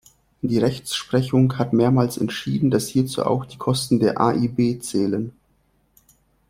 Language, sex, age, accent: German, male, 30-39, Russisch Deutsch